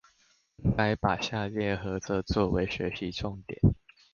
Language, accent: Chinese, 出生地：桃園市